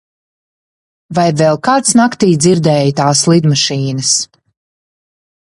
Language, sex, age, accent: Latvian, female, 40-49, bez akcenta